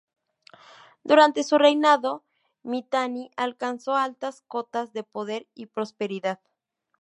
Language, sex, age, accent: Spanish, female, 19-29, México